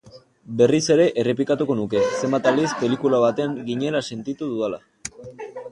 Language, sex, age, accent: Basque, male, 19-29, Erdialdekoa edo Nafarra (Gipuzkoa, Nafarroa)